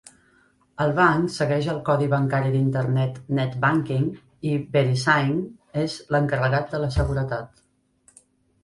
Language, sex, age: Catalan, female, 30-39